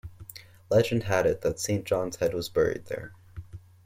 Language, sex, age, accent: English, male, 19-29, United States English